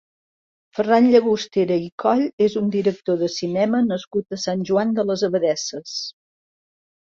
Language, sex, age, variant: Catalan, female, 50-59, Central